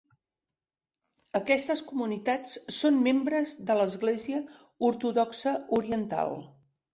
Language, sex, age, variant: Catalan, female, 50-59, Central